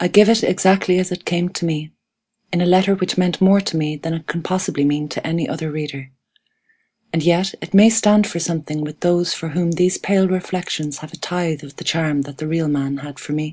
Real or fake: real